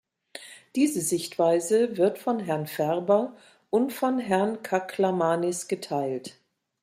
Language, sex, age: German, female, 50-59